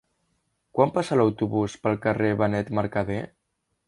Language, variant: Catalan, Central